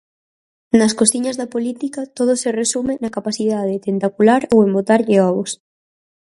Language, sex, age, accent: Galician, female, under 19, Atlántico (seseo e gheada)